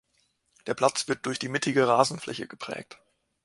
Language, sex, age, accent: German, male, 19-29, Deutschland Deutsch